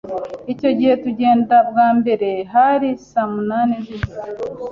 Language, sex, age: Kinyarwanda, female, 30-39